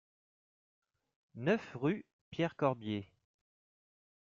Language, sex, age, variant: French, male, 30-39, Français de métropole